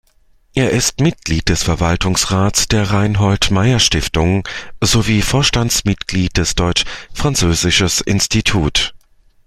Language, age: German, 30-39